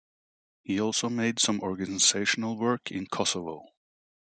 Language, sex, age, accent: English, male, 40-49, United States English